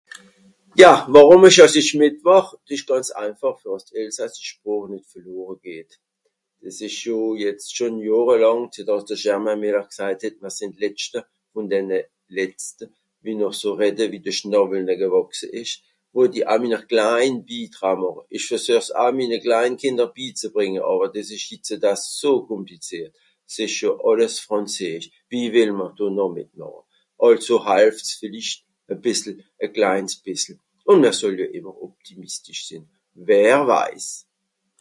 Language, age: Swiss German, 60-69